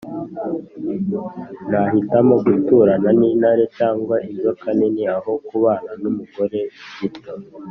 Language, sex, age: Kinyarwanda, male, under 19